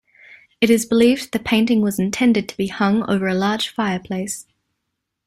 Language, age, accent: English, 19-29, New Zealand English